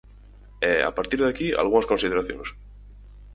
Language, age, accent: Galician, 19-29, Central (gheada)